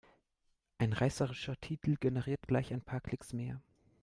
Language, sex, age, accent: German, male, under 19, Deutschland Deutsch